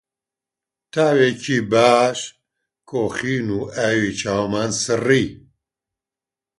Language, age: Central Kurdish, 60-69